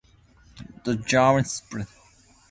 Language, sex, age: English, male, 19-29